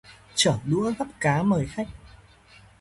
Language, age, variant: Vietnamese, 19-29, Hà Nội